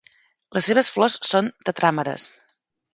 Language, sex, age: Catalan, female, 40-49